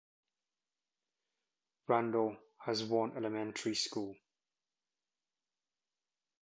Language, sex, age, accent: English, male, 30-39, England English